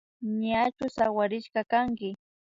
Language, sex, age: Imbabura Highland Quichua, female, 19-29